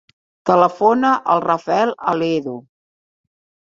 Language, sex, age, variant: Catalan, female, 50-59, Central